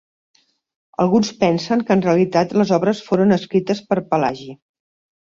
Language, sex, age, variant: Catalan, female, 60-69, Central